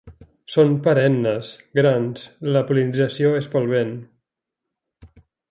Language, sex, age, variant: Catalan, male, 30-39, Central